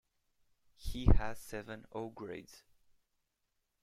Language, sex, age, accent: English, male, 19-29, United States English